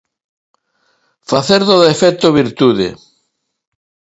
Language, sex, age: Galician, male, 50-59